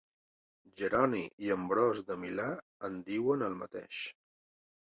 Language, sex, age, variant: Catalan, male, 40-49, Balear